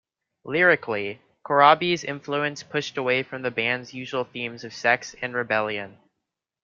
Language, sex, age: English, male, under 19